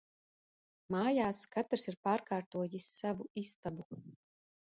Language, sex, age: Latvian, female, 40-49